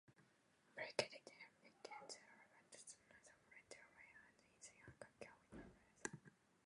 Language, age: English, 19-29